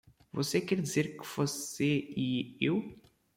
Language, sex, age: Portuguese, male, 19-29